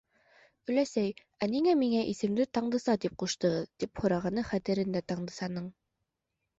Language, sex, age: Bashkir, female, 19-29